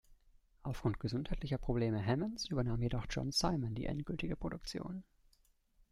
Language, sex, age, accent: German, male, 19-29, Deutschland Deutsch